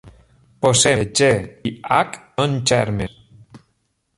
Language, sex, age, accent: Catalan, male, 30-39, valencià